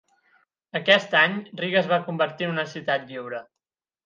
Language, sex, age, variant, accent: Catalan, male, 19-29, Central, central